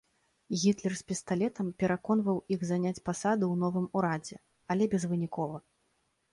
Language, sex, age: Belarusian, female, 30-39